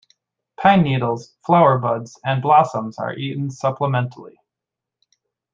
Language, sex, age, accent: English, male, 19-29, United States English